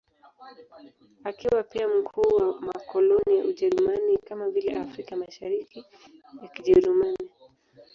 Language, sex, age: Swahili, female, 19-29